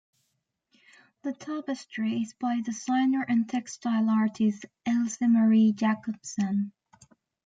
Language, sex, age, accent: English, female, 19-29, Irish English